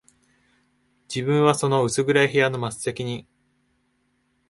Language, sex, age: Japanese, male, 19-29